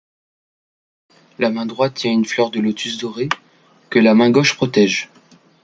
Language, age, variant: French, 19-29, Français de métropole